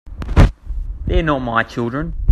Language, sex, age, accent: English, male, 19-29, Australian English